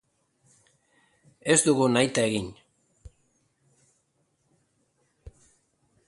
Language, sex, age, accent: Basque, male, 50-59, Erdialdekoa edo Nafarra (Gipuzkoa, Nafarroa)